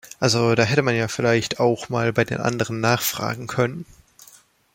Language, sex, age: German, male, 19-29